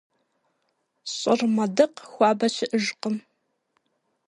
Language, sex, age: Kabardian, female, 19-29